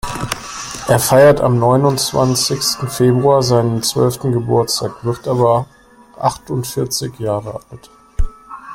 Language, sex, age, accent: German, male, 30-39, Deutschland Deutsch